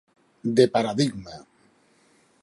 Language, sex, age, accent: Galician, male, 50-59, Normativo (estándar)